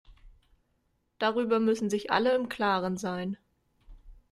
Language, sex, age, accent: German, male, 19-29, Deutschland Deutsch